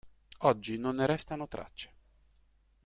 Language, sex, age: Italian, male, 40-49